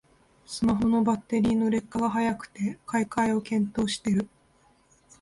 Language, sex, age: Japanese, female, 19-29